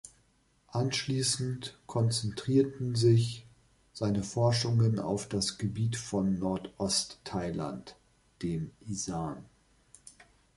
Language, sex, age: German, male, 40-49